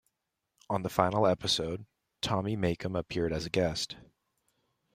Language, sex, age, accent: English, male, 19-29, United States English